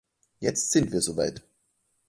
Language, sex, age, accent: German, male, 19-29, Österreichisches Deutsch